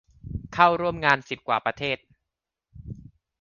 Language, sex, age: Thai, male, 19-29